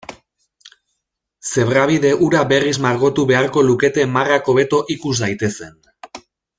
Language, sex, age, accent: Basque, male, 30-39, Mendebalekoa (Araba, Bizkaia, Gipuzkoako mendebaleko herri batzuk)